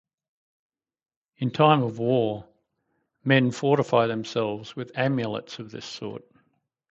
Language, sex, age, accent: English, male, 60-69, Australian English